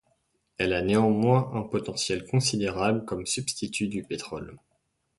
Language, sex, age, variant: French, male, 19-29, Français de métropole